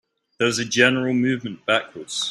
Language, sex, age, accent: English, male, under 19, England English